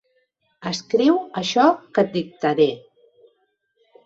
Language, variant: Catalan, Nord-Occidental